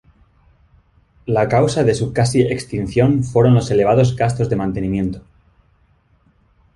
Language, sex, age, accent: Spanish, male, 30-39, España: Norte peninsular (Asturias, Castilla y León, Cantabria, País Vasco, Navarra, Aragón, La Rioja, Guadalajara, Cuenca)